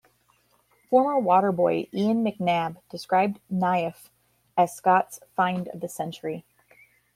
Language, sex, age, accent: English, female, 30-39, United States English